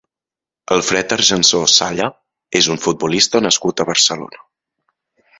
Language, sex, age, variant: Catalan, male, 19-29, Central